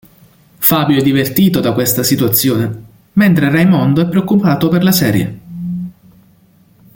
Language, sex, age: Italian, male, 19-29